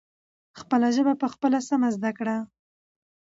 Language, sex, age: Pashto, female, 19-29